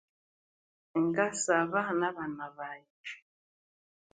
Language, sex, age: Konzo, female, 30-39